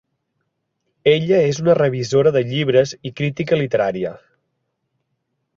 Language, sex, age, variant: Catalan, male, 40-49, Central